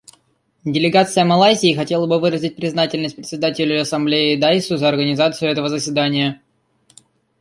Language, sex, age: Russian, male, under 19